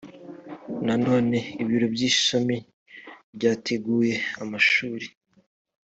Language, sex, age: Kinyarwanda, male, 19-29